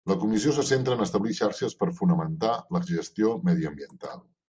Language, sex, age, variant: Catalan, male, 60-69, Central